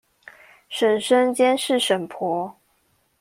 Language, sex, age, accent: Chinese, female, 19-29, 出生地：宜蘭縣